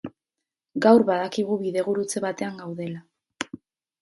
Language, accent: Basque, Erdialdekoa edo Nafarra (Gipuzkoa, Nafarroa)